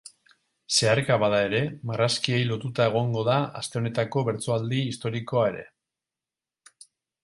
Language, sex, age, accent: Basque, male, 40-49, Mendebalekoa (Araba, Bizkaia, Gipuzkoako mendebaleko herri batzuk)